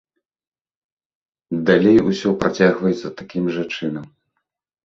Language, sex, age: Belarusian, male, 30-39